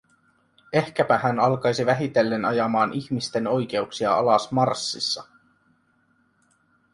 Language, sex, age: Finnish, male, 19-29